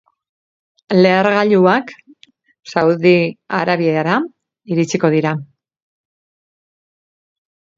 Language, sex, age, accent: Basque, female, 50-59, Mendebalekoa (Araba, Bizkaia, Gipuzkoako mendebaleko herri batzuk)